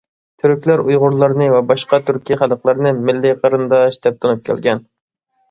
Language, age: Uyghur, 19-29